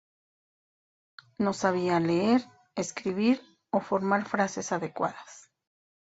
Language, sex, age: Spanish, female, 40-49